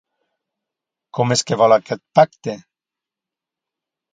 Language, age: Catalan, 60-69